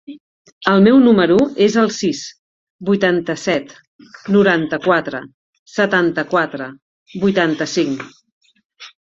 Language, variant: Catalan, Central